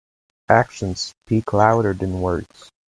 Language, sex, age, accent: English, male, under 19, Canadian English